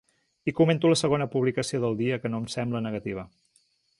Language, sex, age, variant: Catalan, male, 50-59, Septentrional